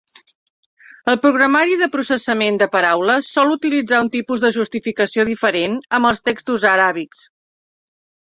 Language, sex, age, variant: Catalan, female, 60-69, Central